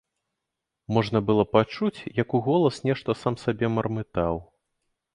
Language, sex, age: Belarusian, male, 30-39